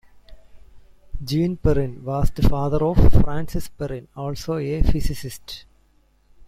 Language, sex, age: English, male, 40-49